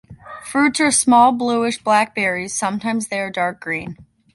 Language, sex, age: English, female, under 19